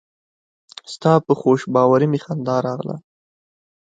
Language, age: Pashto, 19-29